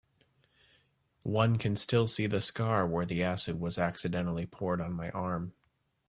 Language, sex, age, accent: English, male, 30-39, United States English